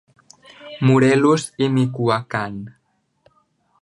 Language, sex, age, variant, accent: Catalan, male, under 19, Central, central